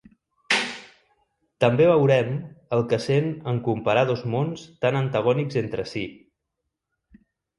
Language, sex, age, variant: Catalan, male, 40-49, Central